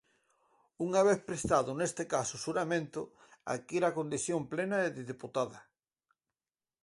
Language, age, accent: Galician, 50-59, Atlántico (seseo e gheada)